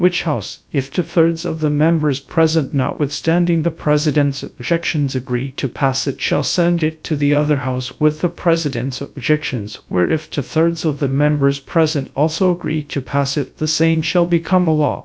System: TTS, GradTTS